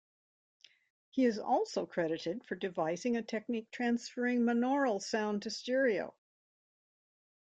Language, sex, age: English, female, 70-79